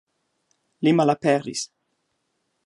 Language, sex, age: Esperanto, male, 30-39